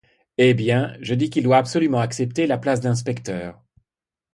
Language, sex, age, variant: French, male, 50-59, Français de métropole